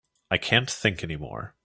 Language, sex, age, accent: English, male, 19-29, United States English